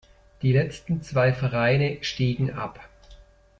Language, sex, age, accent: German, male, 30-39, Deutschland Deutsch